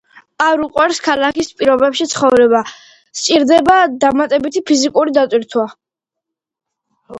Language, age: Georgian, under 19